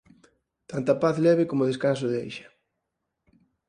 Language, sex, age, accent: Galician, male, 30-39, Normativo (estándar)